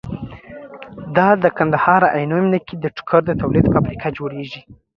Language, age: Pashto, under 19